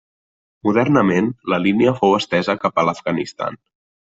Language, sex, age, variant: Catalan, male, 30-39, Central